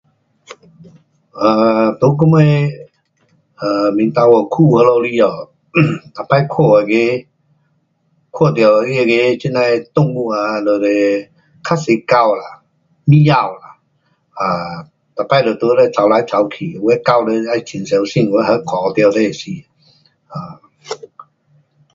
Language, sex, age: Pu-Xian Chinese, male, 60-69